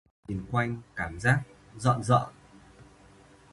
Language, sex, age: Vietnamese, male, 19-29